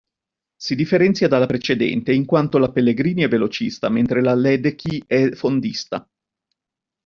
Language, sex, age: Italian, male, 50-59